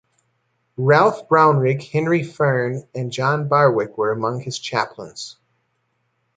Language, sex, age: English, male, 40-49